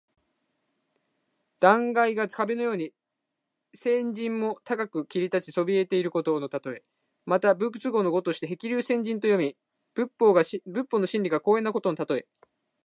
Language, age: Japanese, 19-29